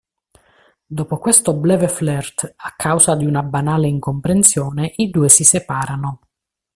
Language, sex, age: Italian, female, 40-49